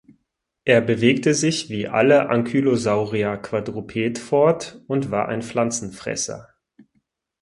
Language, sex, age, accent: German, male, 30-39, Deutschland Deutsch